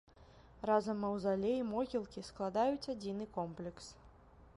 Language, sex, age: Belarusian, female, 30-39